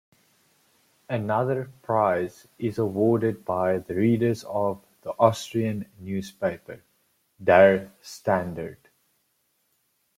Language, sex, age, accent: English, male, 19-29, Southern African (South Africa, Zimbabwe, Namibia)